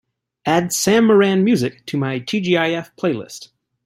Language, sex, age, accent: English, male, 19-29, United States English